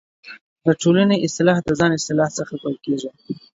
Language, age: Pashto, 19-29